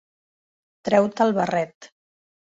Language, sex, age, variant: Catalan, female, 40-49, Central